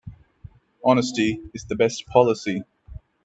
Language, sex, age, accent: English, male, 19-29, Australian English